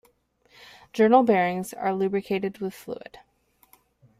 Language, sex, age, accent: English, female, 19-29, England English